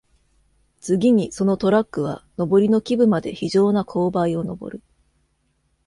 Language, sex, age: Japanese, female, 40-49